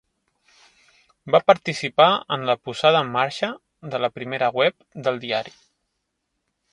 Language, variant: Catalan, Central